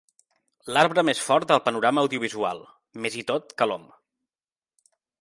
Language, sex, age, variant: Catalan, male, 30-39, Central